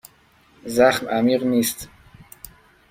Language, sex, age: Persian, male, 19-29